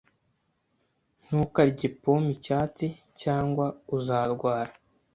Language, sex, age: Kinyarwanda, male, 19-29